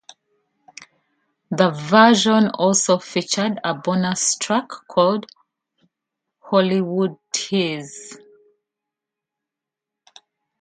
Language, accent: English, United States English